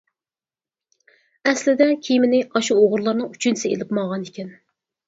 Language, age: Uyghur, 30-39